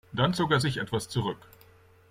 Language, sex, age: German, male, 40-49